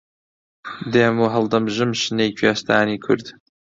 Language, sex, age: Central Kurdish, male, 19-29